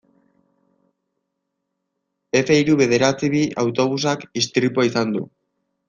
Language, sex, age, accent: Basque, male, 19-29, Erdialdekoa edo Nafarra (Gipuzkoa, Nafarroa)